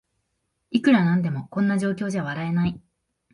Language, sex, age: Japanese, female, 19-29